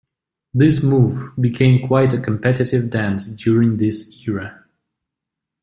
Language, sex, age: English, male, 19-29